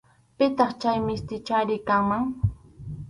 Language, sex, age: Arequipa-La Unión Quechua, female, under 19